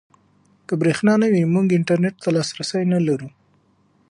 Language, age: Pashto, 19-29